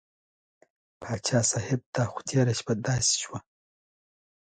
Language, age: Pashto, 30-39